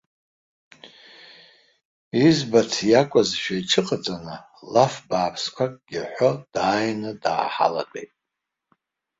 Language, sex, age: Abkhazian, male, 60-69